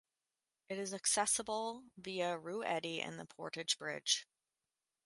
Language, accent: English, United States English